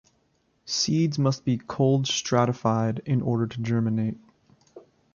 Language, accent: English, United States English